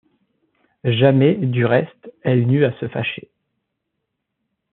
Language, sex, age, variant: French, male, 19-29, Français de métropole